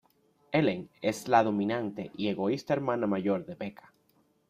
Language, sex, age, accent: Spanish, male, 19-29, Caribe: Cuba, Venezuela, Puerto Rico, República Dominicana, Panamá, Colombia caribeña, México caribeño, Costa del golfo de México